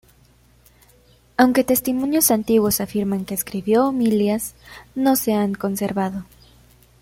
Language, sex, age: Spanish, female, 19-29